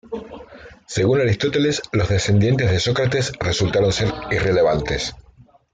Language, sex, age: Spanish, male, 40-49